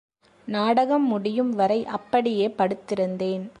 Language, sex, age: Tamil, female, 30-39